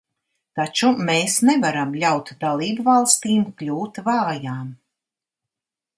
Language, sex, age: Latvian, female, 60-69